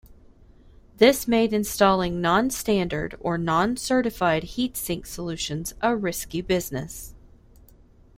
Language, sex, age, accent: English, female, 30-39, United States English